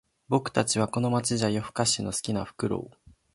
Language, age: Japanese, 19-29